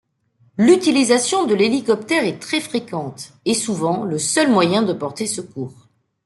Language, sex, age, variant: French, female, 40-49, Français de métropole